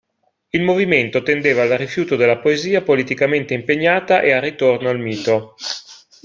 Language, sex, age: Italian, male, 40-49